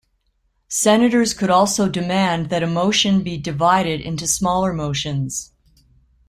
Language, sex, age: English, female, 60-69